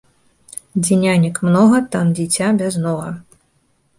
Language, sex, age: Belarusian, female, 30-39